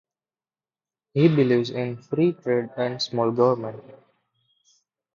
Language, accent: English, India and South Asia (India, Pakistan, Sri Lanka)